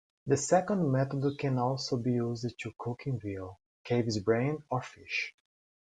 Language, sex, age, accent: English, male, 30-39, United States English